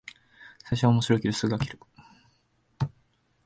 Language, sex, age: Japanese, male, 19-29